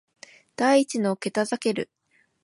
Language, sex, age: Japanese, female, 19-29